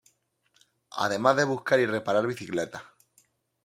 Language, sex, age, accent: Spanish, male, 30-39, España: Sur peninsular (Andalucia, Extremadura, Murcia)